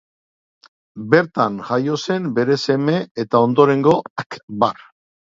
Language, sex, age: Basque, male, 60-69